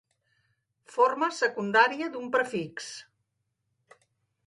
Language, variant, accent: Catalan, Central, central